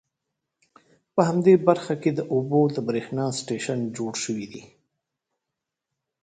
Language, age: Pashto, 40-49